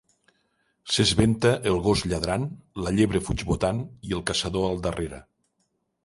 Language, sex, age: Catalan, male, 60-69